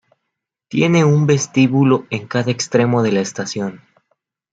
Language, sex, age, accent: Spanish, male, 19-29, México